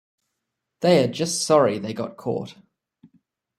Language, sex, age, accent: English, male, 30-39, Australian English